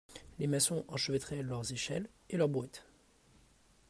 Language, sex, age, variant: French, male, 30-39, Français de métropole